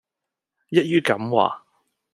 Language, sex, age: Cantonese, male, 19-29